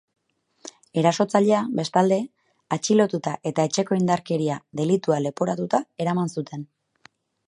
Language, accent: Basque, Erdialdekoa edo Nafarra (Gipuzkoa, Nafarroa)